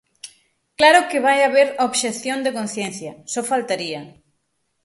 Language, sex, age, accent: Galician, female, 30-39, Atlántico (seseo e gheada); Normativo (estándar)